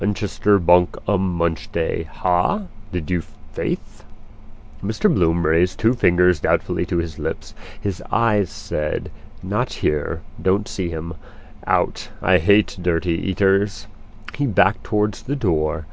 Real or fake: real